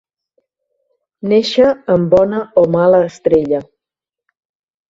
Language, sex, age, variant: Catalan, female, 60-69, Central